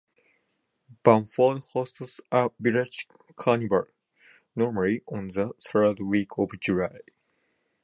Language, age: English, 19-29